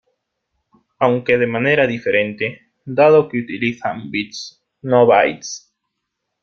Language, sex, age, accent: Spanish, male, 19-29, Andino-Pacífico: Colombia, Perú, Ecuador, oeste de Bolivia y Venezuela andina